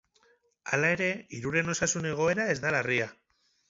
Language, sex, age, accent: Basque, male, 30-39, Mendebalekoa (Araba, Bizkaia, Gipuzkoako mendebaleko herri batzuk)